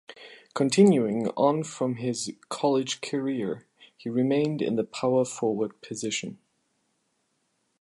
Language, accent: English, United States English